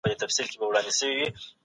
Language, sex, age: Pashto, female, 19-29